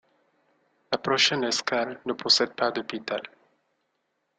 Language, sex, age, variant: French, male, 30-39, Français d'Afrique subsaharienne et des îles africaines